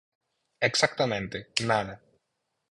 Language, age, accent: Galician, 30-39, Normativo (estándar)